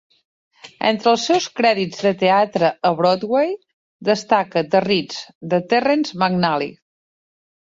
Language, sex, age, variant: Catalan, female, 40-49, Central